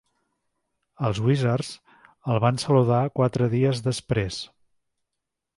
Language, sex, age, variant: Catalan, male, 50-59, Central